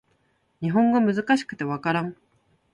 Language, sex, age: Japanese, female, 19-29